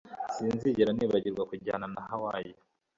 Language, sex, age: Kinyarwanda, male, 19-29